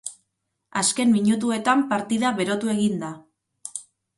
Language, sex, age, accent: Basque, female, 40-49, Mendebalekoa (Araba, Bizkaia, Gipuzkoako mendebaleko herri batzuk)